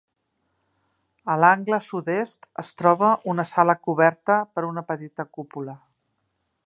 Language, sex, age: Catalan, female, 50-59